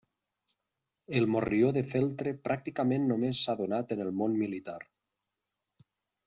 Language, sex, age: Catalan, male, 40-49